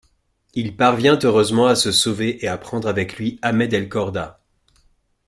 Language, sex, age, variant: French, male, 40-49, Français de métropole